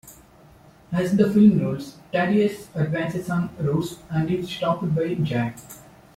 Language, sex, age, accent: English, male, 19-29, India and South Asia (India, Pakistan, Sri Lanka)